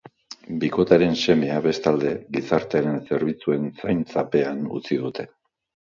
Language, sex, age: Basque, male, 60-69